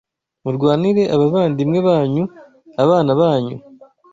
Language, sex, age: Kinyarwanda, male, 19-29